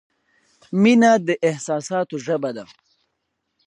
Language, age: Pashto, 19-29